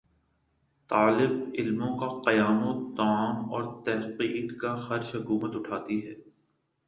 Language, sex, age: Urdu, male, 40-49